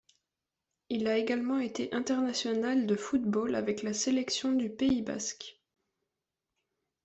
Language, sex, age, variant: French, female, 19-29, Français de métropole